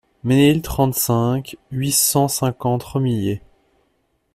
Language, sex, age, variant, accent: French, male, 19-29, Français d'Europe, Français de Suisse